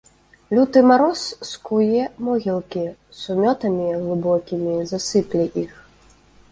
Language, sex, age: Belarusian, female, 19-29